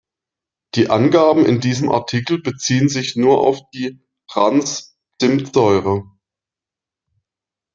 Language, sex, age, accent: German, male, 30-39, Deutschland Deutsch